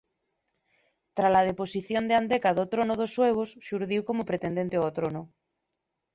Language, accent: Galician, Normativo (estándar)